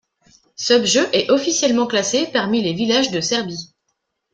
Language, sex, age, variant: French, female, 19-29, Français de métropole